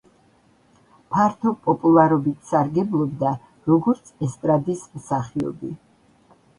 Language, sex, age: Georgian, female, 70-79